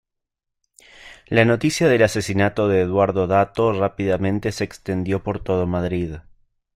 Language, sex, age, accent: Spanish, male, 30-39, Rioplatense: Argentina, Uruguay, este de Bolivia, Paraguay